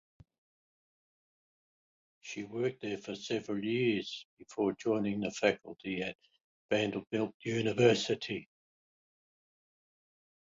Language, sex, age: English, male, 80-89